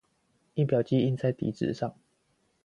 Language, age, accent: Chinese, 19-29, 出生地：彰化縣